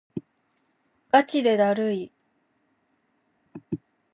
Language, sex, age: Japanese, female, 19-29